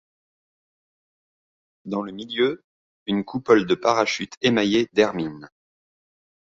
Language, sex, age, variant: French, male, 30-39, Français de métropole